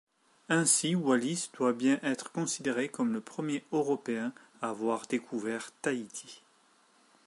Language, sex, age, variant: French, male, 40-49, Français de métropole